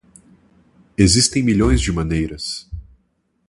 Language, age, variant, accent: Portuguese, 19-29, Portuguese (Brasil), Mineiro